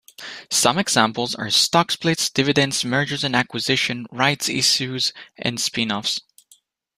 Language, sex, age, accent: English, male, under 19, United States English